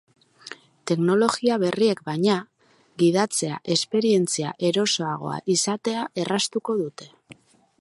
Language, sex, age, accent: Basque, female, 40-49, Mendebalekoa (Araba, Bizkaia, Gipuzkoako mendebaleko herri batzuk)